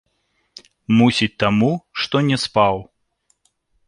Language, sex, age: Belarusian, male, 30-39